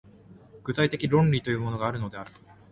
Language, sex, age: Japanese, male, 19-29